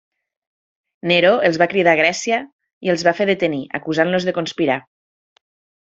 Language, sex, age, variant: Catalan, female, 30-39, Nord-Occidental